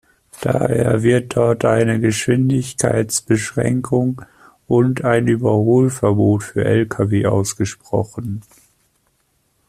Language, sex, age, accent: German, male, 19-29, Deutschland Deutsch